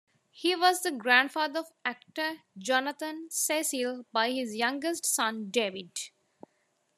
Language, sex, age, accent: English, female, 19-29, India and South Asia (India, Pakistan, Sri Lanka)